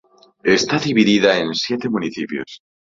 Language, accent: Spanish, España: Norte peninsular (Asturias, Castilla y León, Cantabria, País Vasco, Navarra, Aragón, La Rioja, Guadalajara, Cuenca)